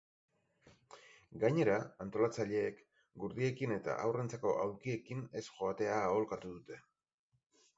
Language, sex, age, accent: Basque, male, 50-59, Erdialdekoa edo Nafarra (Gipuzkoa, Nafarroa)